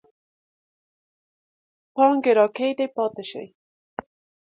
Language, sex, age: Pashto, female, 19-29